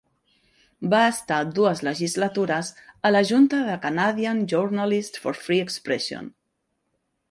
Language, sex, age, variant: Catalan, female, 40-49, Central